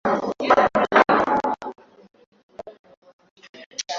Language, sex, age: Swahili, male, 19-29